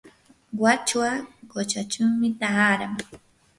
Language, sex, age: Yanahuanca Pasco Quechua, female, 19-29